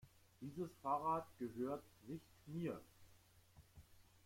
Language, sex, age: German, male, 50-59